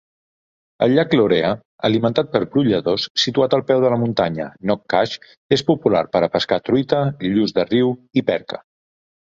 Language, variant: Catalan, Central